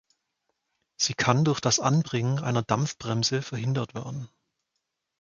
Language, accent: German, Deutschland Deutsch